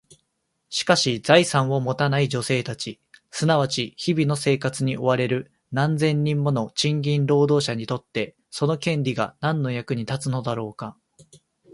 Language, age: Japanese, 19-29